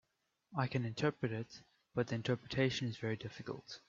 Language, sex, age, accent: English, male, under 19, Southern African (South Africa, Zimbabwe, Namibia)